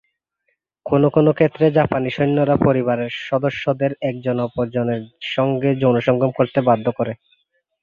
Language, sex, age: Bengali, male, 19-29